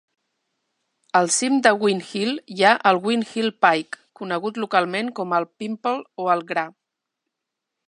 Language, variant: Catalan, Central